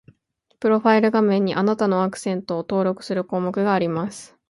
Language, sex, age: Japanese, female, 19-29